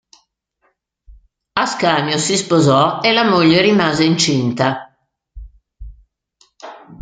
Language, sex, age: Italian, female, 60-69